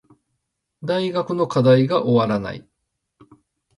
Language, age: Japanese, 50-59